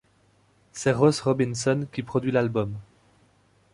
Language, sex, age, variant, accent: French, male, 19-29, Français d'Europe, Français de Belgique